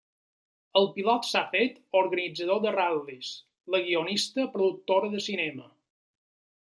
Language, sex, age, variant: Catalan, male, 40-49, Balear